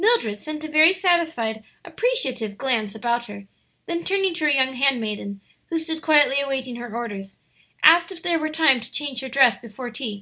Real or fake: real